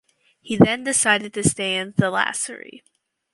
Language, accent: English, Canadian English